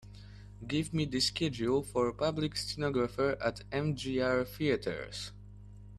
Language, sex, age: English, male, under 19